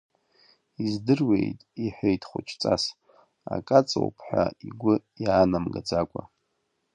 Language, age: Abkhazian, 30-39